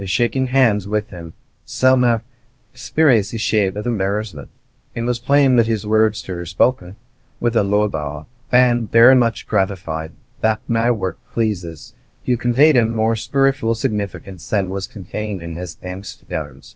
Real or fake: fake